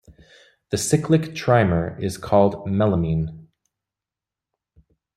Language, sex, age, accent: English, male, 19-29, United States English